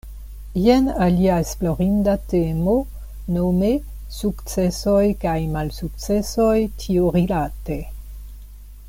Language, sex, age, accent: Esperanto, female, 60-69, Internacia